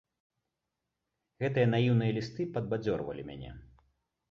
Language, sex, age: Belarusian, male, 30-39